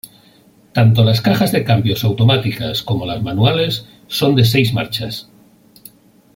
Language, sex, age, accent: Spanish, male, 50-59, España: Norte peninsular (Asturias, Castilla y León, Cantabria, País Vasco, Navarra, Aragón, La Rioja, Guadalajara, Cuenca)